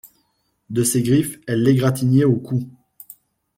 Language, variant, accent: French, Français d'Afrique subsaharienne et des îles africaines, Français de Madagascar